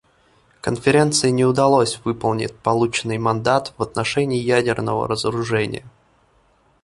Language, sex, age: Russian, male, 19-29